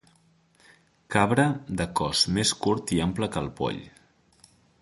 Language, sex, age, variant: Catalan, male, 19-29, Central